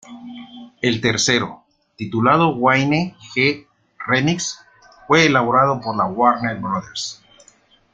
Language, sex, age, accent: Spanish, male, 50-59, México